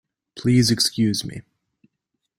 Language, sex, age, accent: English, male, under 19, United States English